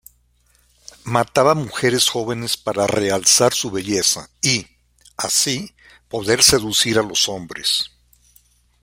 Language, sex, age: Spanish, male, 60-69